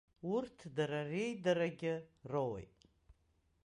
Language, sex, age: Abkhazian, female, 60-69